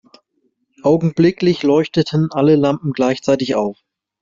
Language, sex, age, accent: German, male, 30-39, Deutschland Deutsch